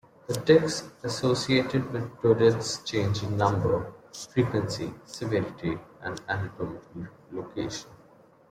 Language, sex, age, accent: English, male, 19-29, India and South Asia (India, Pakistan, Sri Lanka)